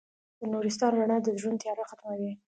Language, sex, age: Pashto, female, 19-29